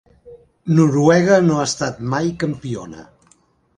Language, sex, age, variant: Catalan, male, 60-69, Central